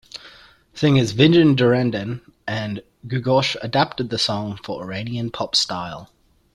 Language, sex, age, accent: English, male, 19-29, Australian English